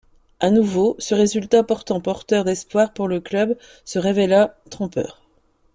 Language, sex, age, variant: French, female, 40-49, Français de métropole